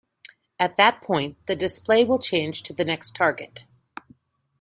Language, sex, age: English, female, 40-49